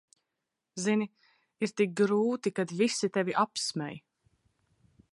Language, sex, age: Latvian, female, 19-29